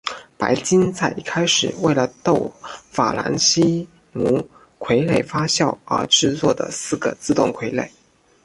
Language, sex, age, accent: Chinese, male, 19-29, 出生地：福建省